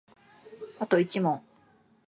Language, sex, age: Japanese, female, 19-29